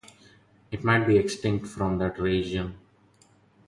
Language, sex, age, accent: English, male, 30-39, India and South Asia (India, Pakistan, Sri Lanka)